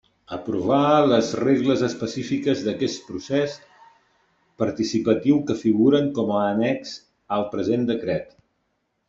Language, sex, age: Catalan, male, 50-59